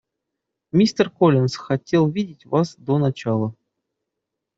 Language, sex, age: Russian, male, 30-39